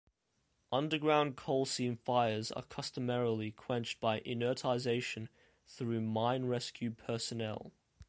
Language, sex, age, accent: English, male, 19-29, Australian English